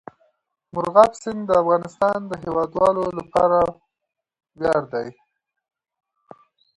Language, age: Pashto, 19-29